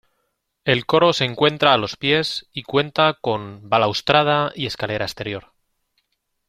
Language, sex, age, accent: Spanish, male, 30-39, España: Centro-Sur peninsular (Madrid, Toledo, Castilla-La Mancha)